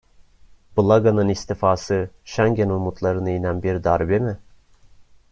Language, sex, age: Turkish, male, 19-29